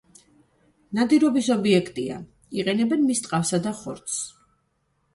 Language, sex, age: Georgian, female, 40-49